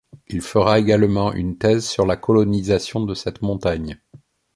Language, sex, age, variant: French, male, 50-59, Français de métropole